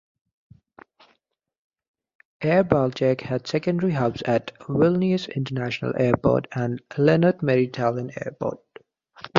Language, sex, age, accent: English, male, 19-29, England English